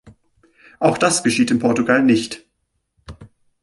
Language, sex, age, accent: German, male, 19-29, Deutschland Deutsch